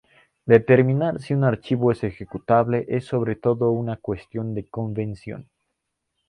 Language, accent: Spanish, Andino-Pacífico: Colombia, Perú, Ecuador, oeste de Bolivia y Venezuela andina